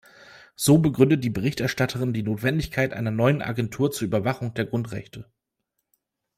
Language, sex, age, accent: German, male, 30-39, Deutschland Deutsch